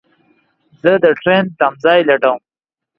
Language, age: Pashto, 19-29